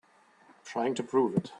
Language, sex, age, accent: English, male, 30-39, England English